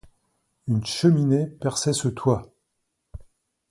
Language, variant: French, Français de métropole